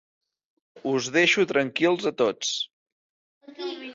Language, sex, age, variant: Catalan, male, 40-49, Central